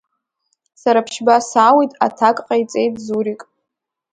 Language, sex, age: Abkhazian, female, under 19